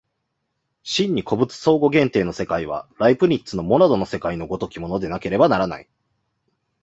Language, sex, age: Japanese, male, 19-29